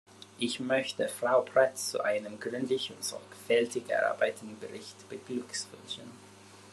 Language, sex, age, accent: German, male, 19-29, Britisches Deutsch